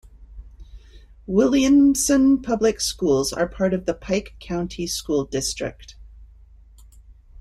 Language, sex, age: English, female, 50-59